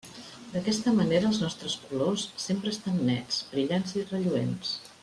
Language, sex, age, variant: Catalan, female, 50-59, Central